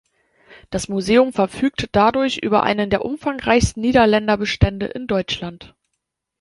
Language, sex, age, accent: German, female, 30-39, Deutschland Deutsch